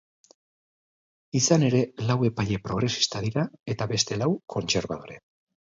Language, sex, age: Basque, male, 40-49